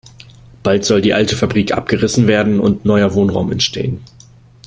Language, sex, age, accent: German, male, 19-29, Deutschland Deutsch